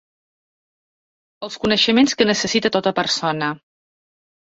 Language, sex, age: Catalan, female, 40-49